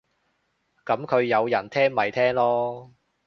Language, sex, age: Cantonese, male, 19-29